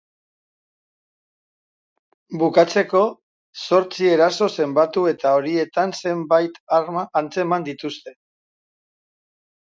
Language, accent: Basque, Mendebalekoa (Araba, Bizkaia, Gipuzkoako mendebaleko herri batzuk)